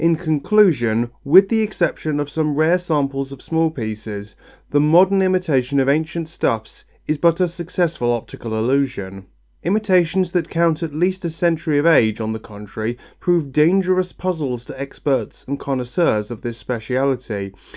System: none